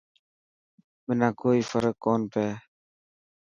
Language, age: Dhatki, 19-29